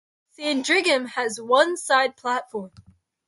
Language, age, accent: English, under 19, United States English